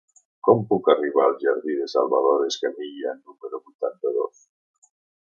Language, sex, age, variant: Catalan, male, 70-79, Central